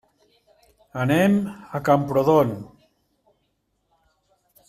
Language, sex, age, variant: Catalan, male, 70-79, Central